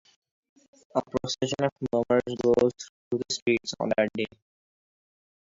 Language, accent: English, India and South Asia (India, Pakistan, Sri Lanka)